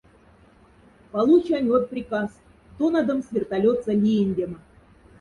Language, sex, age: Moksha, female, 40-49